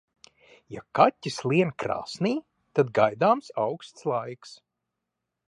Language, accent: Latvian, Riga